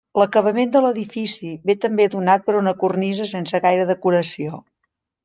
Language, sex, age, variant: Catalan, female, 50-59, Central